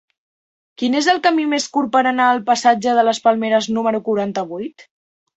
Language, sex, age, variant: Catalan, female, under 19, Central